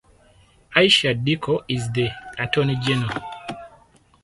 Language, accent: English, Southern African (South Africa, Zimbabwe, Namibia)